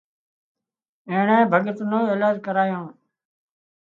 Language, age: Wadiyara Koli, 70-79